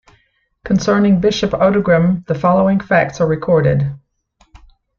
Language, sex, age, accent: English, female, 70-79, United States English